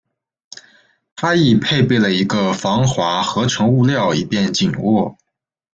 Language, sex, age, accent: Chinese, male, 19-29, 出生地：山东省